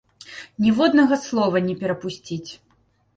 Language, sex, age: Belarusian, female, 30-39